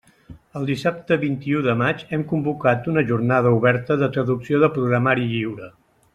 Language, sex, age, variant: Catalan, male, 60-69, Central